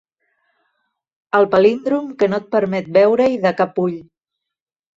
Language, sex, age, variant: Catalan, female, 50-59, Central